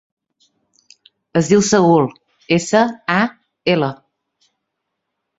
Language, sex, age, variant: Catalan, female, 30-39, Central